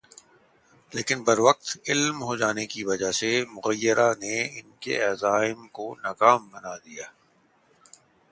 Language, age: Urdu, 40-49